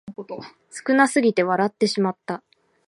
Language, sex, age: Japanese, female, under 19